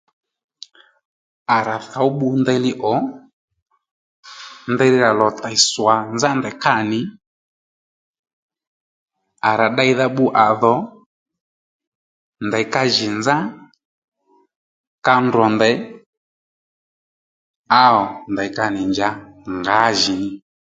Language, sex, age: Lendu, male, 30-39